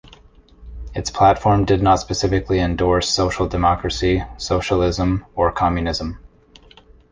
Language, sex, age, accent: English, male, 30-39, Canadian English